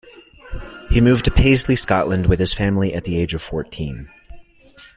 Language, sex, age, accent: English, male, 30-39, United States English